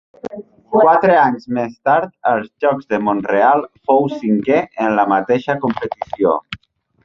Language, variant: Catalan, Nord-Occidental